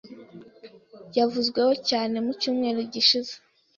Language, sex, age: Kinyarwanda, female, 19-29